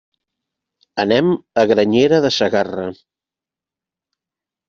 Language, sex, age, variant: Catalan, male, 50-59, Central